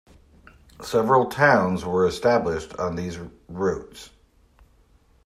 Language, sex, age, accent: English, male, 50-59, United States English